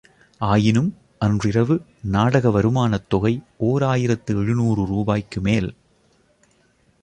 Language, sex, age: Tamil, male, 30-39